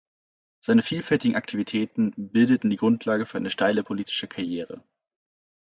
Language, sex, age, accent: German, male, 19-29, Deutschland Deutsch